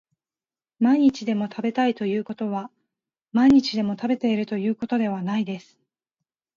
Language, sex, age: Japanese, female, 19-29